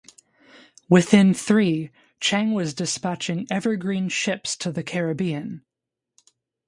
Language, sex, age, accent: English, female, 19-29, Canadian English